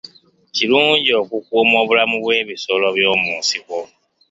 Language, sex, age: Ganda, male, 19-29